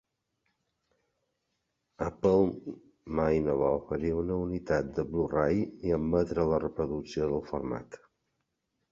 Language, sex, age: Catalan, male, 60-69